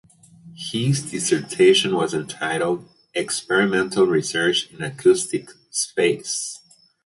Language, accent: English, United States English